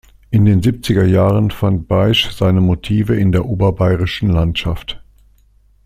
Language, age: German, 60-69